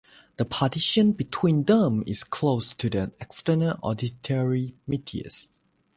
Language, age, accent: English, 19-29, United States English; Malaysian English